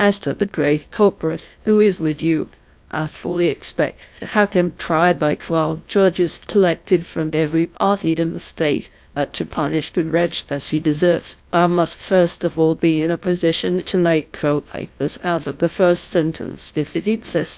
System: TTS, GlowTTS